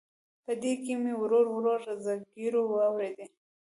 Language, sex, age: Pashto, female, 19-29